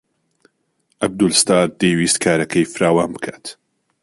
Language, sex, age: Central Kurdish, male, 30-39